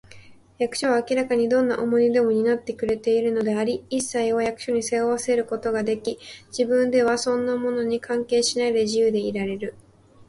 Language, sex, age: Japanese, female, under 19